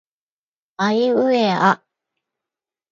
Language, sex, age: Japanese, female, 50-59